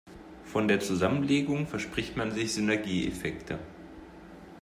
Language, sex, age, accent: German, male, 19-29, Deutschland Deutsch